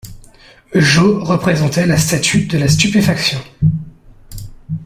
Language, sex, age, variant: French, male, 19-29, Français de métropole